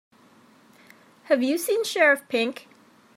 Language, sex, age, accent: English, female, 30-39, United States English